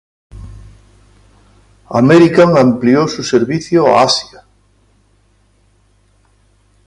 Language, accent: Spanish, España: Sur peninsular (Andalucia, Extremadura, Murcia)